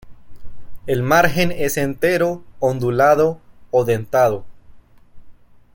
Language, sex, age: Spanish, male, 19-29